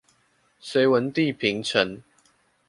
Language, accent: Chinese, 出生地：臺北市